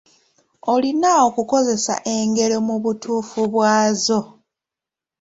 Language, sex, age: Ganda, female, 19-29